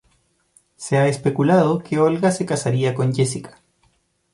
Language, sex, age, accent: Spanish, male, 30-39, Chileno: Chile, Cuyo